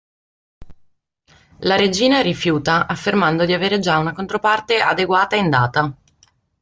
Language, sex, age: Italian, female, 19-29